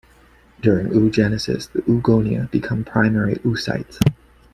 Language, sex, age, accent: English, male, 30-39, United States English